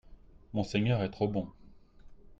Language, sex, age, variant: French, male, 30-39, Français de métropole